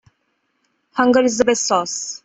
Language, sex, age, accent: English, female, 19-29, India and South Asia (India, Pakistan, Sri Lanka)